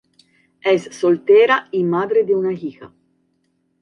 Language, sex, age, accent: Spanish, female, 40-49, Caribe: Cuba, Venezuela, Puerto Rico, República Dominicana, Panamá, Colombia caribeña, México caribeño, Costa del golfo de México